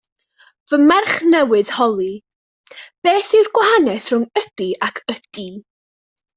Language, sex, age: Welsh, female, under 19